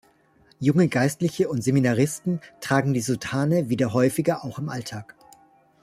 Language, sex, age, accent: German, male, 40-49, Deutschland Deutsch